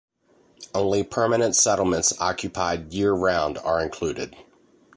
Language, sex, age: English, male, 50-59